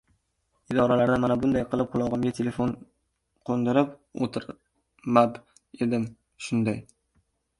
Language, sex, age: Uzbek, male, under 19